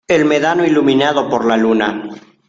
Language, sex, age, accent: Spanish, male, 19-29, México